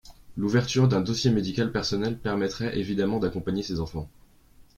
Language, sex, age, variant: French, male, 19-29, Français de métropole